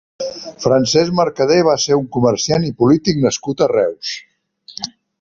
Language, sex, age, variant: Catalan, male, 60-69, Central